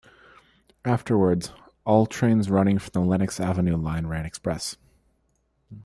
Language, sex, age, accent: English, male, 19-29, United States English